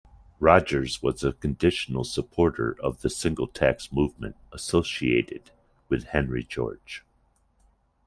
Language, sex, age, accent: English, male, 50-59, United States English